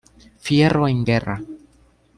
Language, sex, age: Spanish, male, 19-29